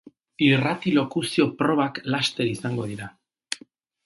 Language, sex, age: Basque, male, 40-49